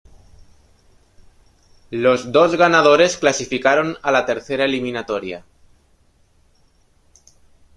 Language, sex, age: Spanish, male, 40-49